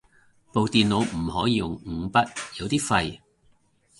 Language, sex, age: Cantonese, male, 40-49